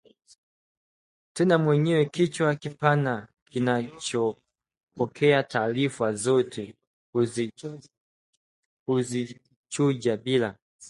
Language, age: Swahili, 19-29